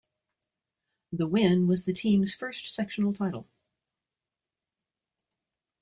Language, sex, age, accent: English, female, 60-69, United States English